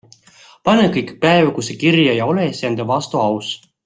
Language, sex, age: Estonian, male, 19-29